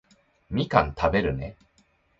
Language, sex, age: Japanese, male, 19-29